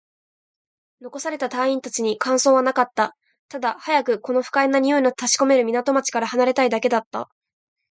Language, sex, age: Japanese, female, 19-29